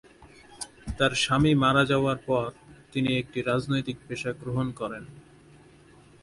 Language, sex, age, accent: Bengali, male, 19-29, Standard Bengali